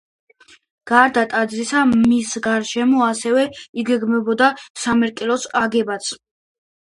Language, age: Georgian, under 19